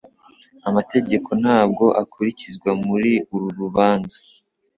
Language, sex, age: Kinyarwanda, male, under 19